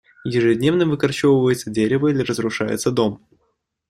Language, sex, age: Russian, male, 19-29